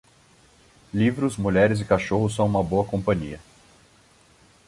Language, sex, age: Portuguese, male, 19-29